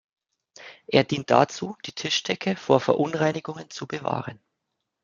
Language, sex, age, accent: German, male, 30-39, Deutschland Deutsch